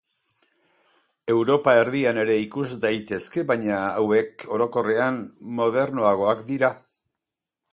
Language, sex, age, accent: Basque, male, 70-79, Erdialdekoa edo Nafarra (Gipuzkoa, Nafarroa)